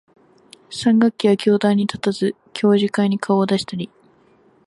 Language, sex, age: Japanese, female, under 19